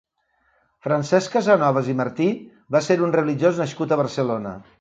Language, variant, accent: Catalan, Valencià meridional, valencià